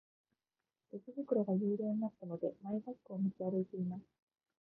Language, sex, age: Japanese, female, 19-29